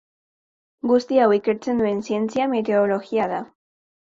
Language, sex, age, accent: Basque, female, under 19, Mendebalekoa (Araba, Bizkaia, Gipuzkoako mendebaleko herri batzuk)